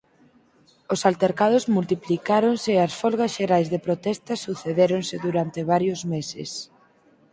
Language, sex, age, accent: Galician, female, 19-29, Normativo (estándar)